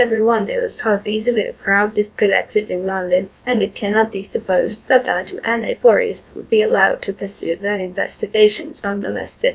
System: TTS, GlowTTS